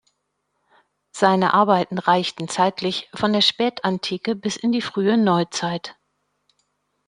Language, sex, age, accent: German, female, 50-59, Deutschland Deutsch